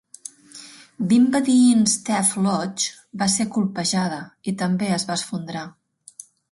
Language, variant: Catalan, Central